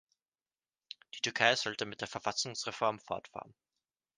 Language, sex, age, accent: German, male, 19-29, Österreichisches Deutsch